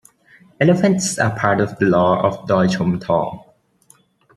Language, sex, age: English, male, 19-29